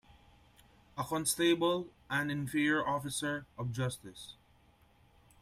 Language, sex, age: English, male, 19-29